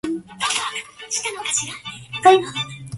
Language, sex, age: English, male, 19-29